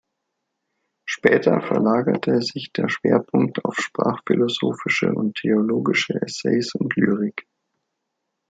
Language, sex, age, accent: German, male, 40-49, Deutschland Deutsch